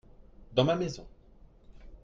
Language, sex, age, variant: French, male, 30-39, Français de métropole